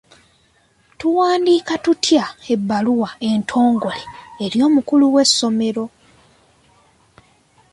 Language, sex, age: Ganda, female, 19-29